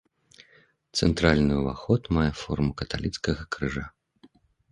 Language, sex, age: Belarusian, male, 30-39